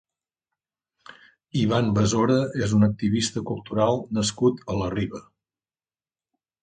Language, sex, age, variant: Catalan, male, 50-59, Septentrional